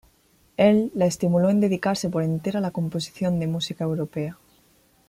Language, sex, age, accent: Spanish, female, 19-29, España: Sur peninsular (Andalucia, Extremadura, Murcia)